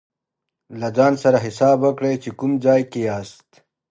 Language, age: Pashto, 30-39